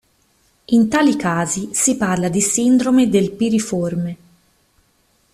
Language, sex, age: Italian, female, 19-29